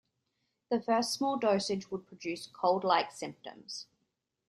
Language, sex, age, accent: English, female, 19-29, Australian English